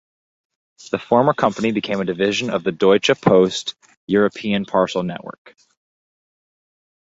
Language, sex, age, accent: English, male, 19-29, United States English